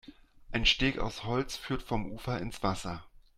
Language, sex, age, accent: German, male, 40-49, Deutschland Deutsch